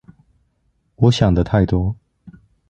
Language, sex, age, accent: Chinese, male, 19-29, 出生地：彰化縣